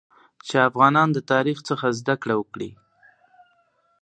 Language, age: Pashto, 19-29